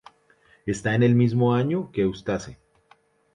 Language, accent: Spanish, Andino-Pacífico: Colombia, Perú, Ecuador, oeste de Bolivia y Venezuela andina